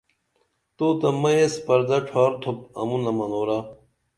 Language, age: Dameli, 40-49